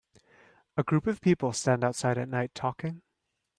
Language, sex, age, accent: English, male, 30-39, United States English